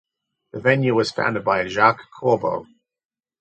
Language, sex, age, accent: English, male, 30-39, Australian English